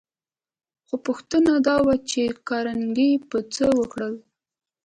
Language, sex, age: Pashto, female, 19-29